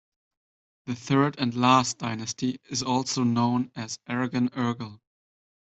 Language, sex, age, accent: English, male, 19-29, United States English